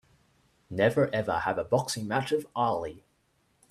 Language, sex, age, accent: English, male, 19-29, Australian English